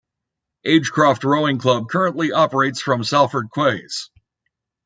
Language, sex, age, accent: English, male, 30-39, United States English